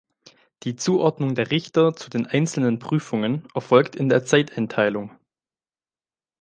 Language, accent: German, Deutschland Deutsch